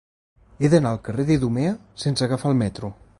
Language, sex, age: Catalan, male, 19-29